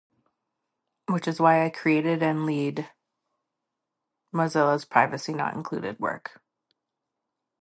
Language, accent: English, Canadian English